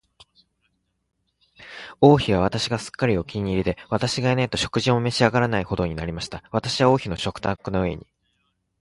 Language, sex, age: Japanese, male, 40-49